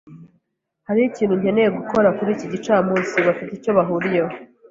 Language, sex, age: Kinyarwanda, female, 19-29